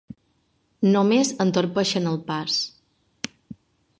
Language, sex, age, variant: Catalan, female, 40-49, Balear